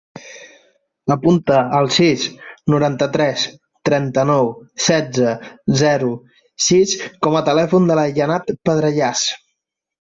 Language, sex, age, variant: Catalan, male, 30-39, Central